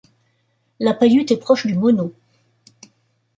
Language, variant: French, Français de métropole